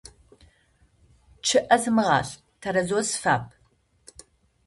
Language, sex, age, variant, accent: Adyghe, female, 50-59, Адыгабзэ (Кирил, пстэумэ зэдыряе), Бжъэдыгъу (Bjeduğ)